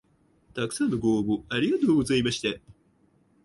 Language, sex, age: Japanese, male, 19-29